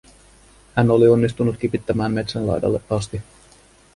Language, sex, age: Finnish, male, 30-39